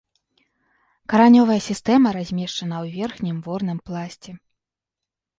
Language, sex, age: Belarusian, female, 19-29